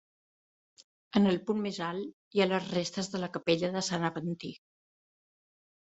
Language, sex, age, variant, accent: Catalan, female, 70-79, Central, central